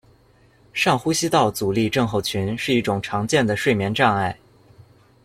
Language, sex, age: Chinese, male, 19-29